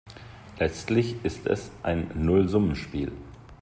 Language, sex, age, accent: German, male, 40-49, Deutschland Deutsch